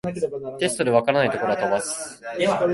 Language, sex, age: Japanese, male, under 19